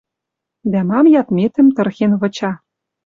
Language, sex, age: Western Mari, female, 30-39